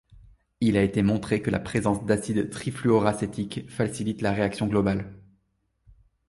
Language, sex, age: French, male, 19-29